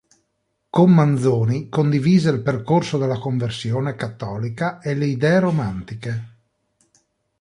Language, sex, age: Italian, male, 40-49